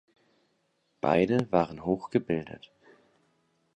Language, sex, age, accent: German, male, 19-29, Deutschland Deutsch; Hochdeutsch